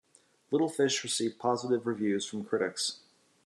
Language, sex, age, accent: English, male, 40-49, United States English